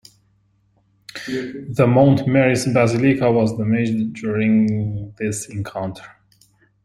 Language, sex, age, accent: English, male, 30-39, United States English